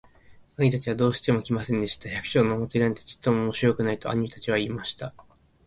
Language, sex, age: Japanese, male, 19-29